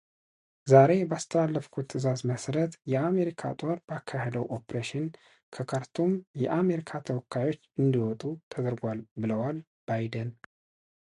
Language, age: Amharic, 40-49